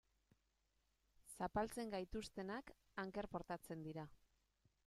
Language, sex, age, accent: Basque, female, 30-39, Mendebalekoa (Araba, Bizkaia, Gipuzkoako mendebaleko herri batzuk)